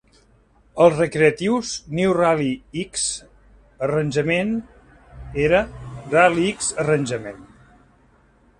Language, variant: Catalan, Central